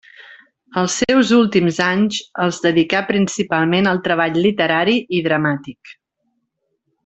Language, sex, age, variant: Catalan, female, 40-49, Central